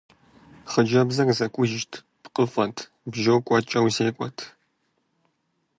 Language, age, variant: Kabardian, 19-29, Адыгэбзэ (Къэбэрдей, Кирил, псоми зэдай)